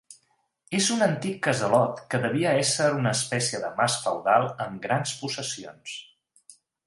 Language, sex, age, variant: Catalan, male, 40-49, Central